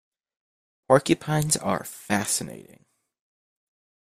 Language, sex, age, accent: English, male, 19-29, United States English